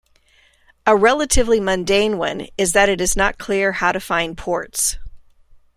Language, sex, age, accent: English, female, 50-59, United States English